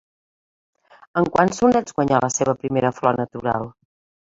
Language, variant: Catalan, Central